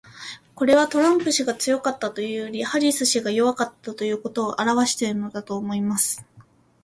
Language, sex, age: Japanese, female, 19-29